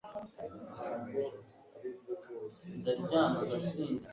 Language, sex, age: Kinyarwanda, male, under 19